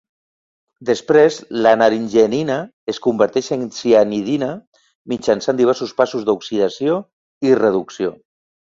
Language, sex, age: Catalan, male, 50-59